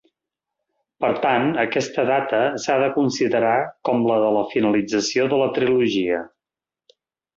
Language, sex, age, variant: Catalan, male, 50-59, Central